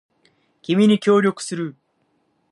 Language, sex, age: Japanese, female, 19-29